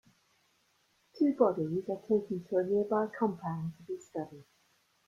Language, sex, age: English, female, 60-69